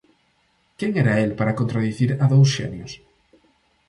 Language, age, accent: Galician, under 19, Normativo (estándar)